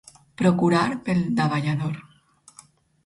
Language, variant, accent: Catalan, Alacantí, valencià